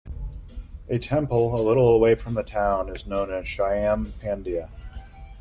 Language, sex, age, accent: English, male, 40-49, United States English